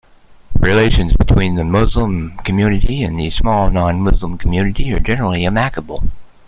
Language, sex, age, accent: English, male, 50-59, Canadian English